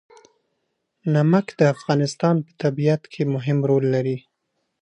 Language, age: Pashto, 30-39